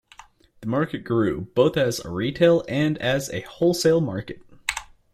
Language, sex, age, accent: English, male, 19-29, United States English